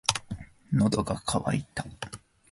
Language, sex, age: Japanese, male, 19-29